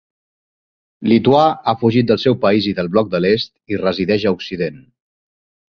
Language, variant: Catalan, Central